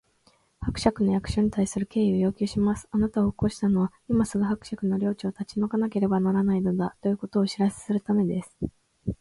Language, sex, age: Japanese, female, 19-29